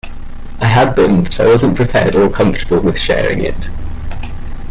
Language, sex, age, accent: English, male, 19-29, England English